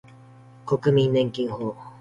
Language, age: Japanese, 19-29